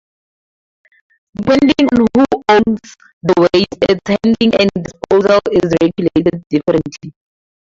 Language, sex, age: English, female, 19-29